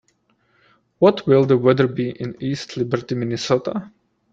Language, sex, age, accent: English, male, 30-39, United States English